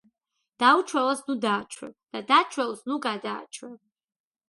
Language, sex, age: Georgian, female, 30-39